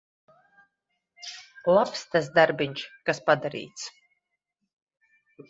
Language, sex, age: Latvian, female, 30-39